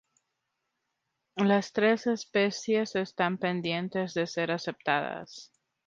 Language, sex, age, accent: Spanish, female, 30-39, Andino-Pacífico: Colombia, Perú, Ecuador, oeste de Bolivia y Venezuela andina